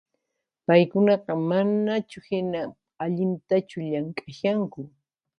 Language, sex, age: Puno Quechua, female, 19-29